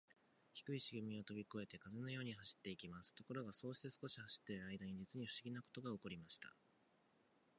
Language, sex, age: Japanese, male, 19-29